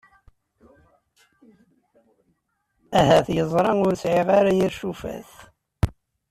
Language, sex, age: Kabyle, male, 40-49